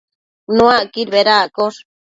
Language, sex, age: Matsés, female, under 19